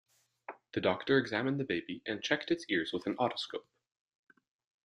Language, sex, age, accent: English, male, 19-29, Canadian English